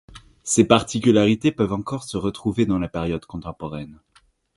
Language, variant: French, Français de métropole